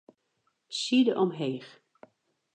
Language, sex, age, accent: Western Frisian, female, 60-69, Wâldfrysk